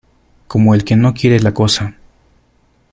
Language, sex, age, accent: Spanish, male, 19-29, Andino-Pacífico: Colombia, Perú, Ecuador, oeste de Bolivia y Venezuela andina